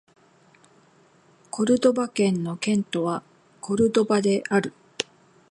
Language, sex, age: Japanese, female, 60-69